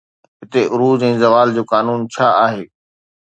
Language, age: Sindhi, 40-49